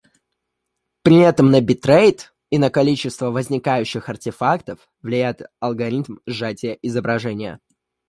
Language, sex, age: Russian, male, 19-29